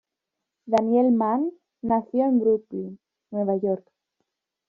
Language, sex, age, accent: Spanish, female, under 19, España: Norte peninsular (Asturias, Castilla y León, Cantabria, País Vasco, Navarra, Aragón, La Rioja, Guadalajara, Cuenca)